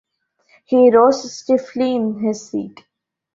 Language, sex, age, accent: English, female, 19-29, India and South Asia (India, Pakistan, Sri Lanka)